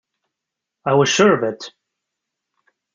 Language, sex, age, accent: English, male, 30-39, Canadian English